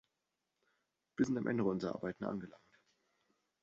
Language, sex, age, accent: German, male, under 19, Deutschland Deutsch